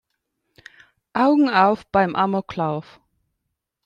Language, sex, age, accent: German, male, 40-49, Deutschland Deutsch